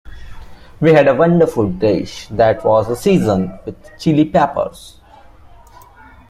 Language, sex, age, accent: English, male, 19-29, India and South Asia (India, Pakistan, Sri Lanka)